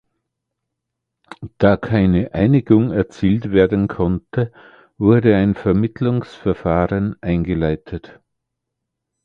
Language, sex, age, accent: German, male, 60-69, Österreichisches Deutsch